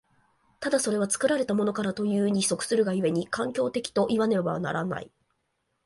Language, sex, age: Japanese, female, 19-29